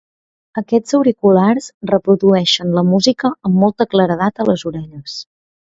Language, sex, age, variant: Catalan, female, 19-29, Central